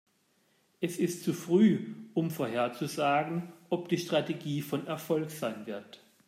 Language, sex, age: German, male, 40-49